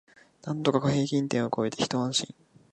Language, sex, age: Japanese, male, 19-29